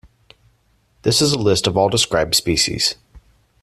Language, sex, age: English, male, 19-29